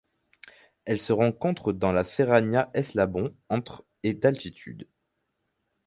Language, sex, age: French, male, 19-29